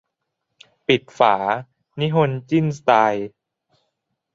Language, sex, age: Thai, male, 19-29